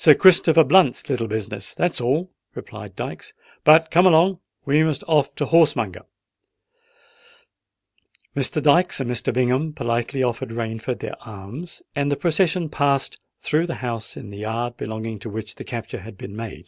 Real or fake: real